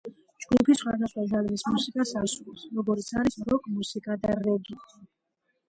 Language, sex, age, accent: Georgian, female, 40-49, ჩვეულებრივი